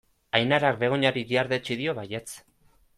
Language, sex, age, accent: Basque, male, 19-29, Erdialdekoa edo Nafarra (Gipuzkoa, Nafarroa)